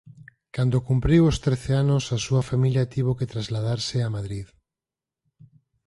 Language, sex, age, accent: Galician, male, 40-49, Normativo (estándar)